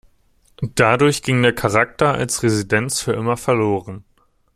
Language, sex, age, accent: German, male, 19-29, Deutschland Deutsch